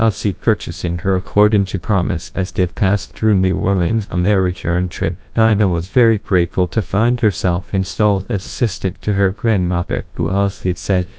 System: TTS, GlowTTS